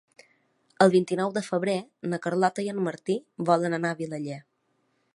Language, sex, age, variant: Catalan, female, 30-39, Balear